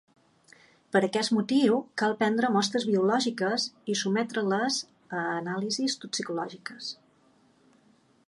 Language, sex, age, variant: Catalan, female, 40-49, Balear